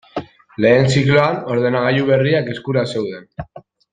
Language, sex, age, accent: Basque, male, under 19, Mendebalekoa (Araba, Bizkaia, Gipuzkoako mendebaleko herri batzuk)